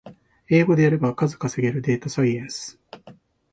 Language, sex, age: Japanese, male, 40-49